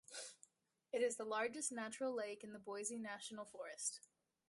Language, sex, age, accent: English, male, under 19, United States English